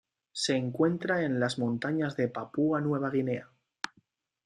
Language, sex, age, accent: Spanish, male, 19-29, España: Centro-Sur peninsular (Madrid, Toledo, Castilla-La Mancha)